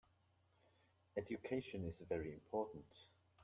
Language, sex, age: English, male, 40-49